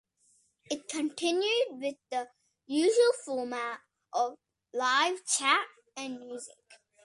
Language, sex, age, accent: English, male, under 19, Australian English